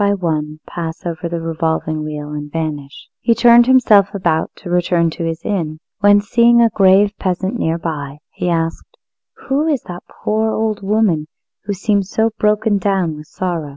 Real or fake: real